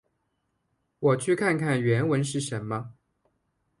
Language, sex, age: Chinese, male, 19-29